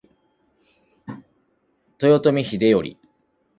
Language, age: Japanese, 30-39